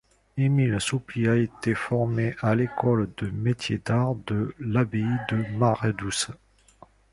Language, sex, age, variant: French, male, 50-59, Français de métropole